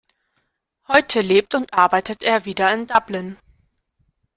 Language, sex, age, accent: German, female, 19-29, Deutschland Deutsch